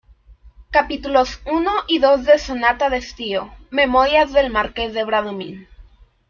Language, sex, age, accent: Spanish, male, under 19, México